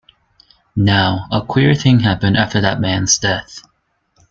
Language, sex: English, male